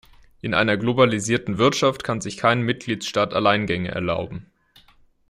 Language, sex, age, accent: German, male, 19-29, Deutschland Deutsch